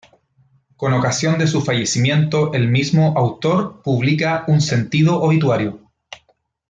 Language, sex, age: Spanish, male, 30-39